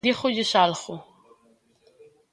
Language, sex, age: Galician, female, 19-29